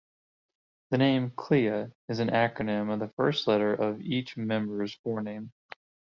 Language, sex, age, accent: English, male, 30-39, United States English